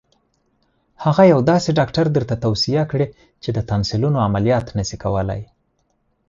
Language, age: Pashto, 30-39